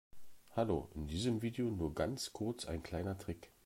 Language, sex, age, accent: German, male, 50-59, Deutschland Deutsch